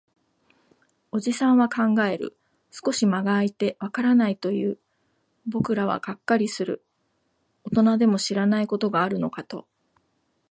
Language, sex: Japanese, female